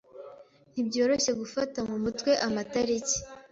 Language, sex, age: Kinyarwanda, female, 19-29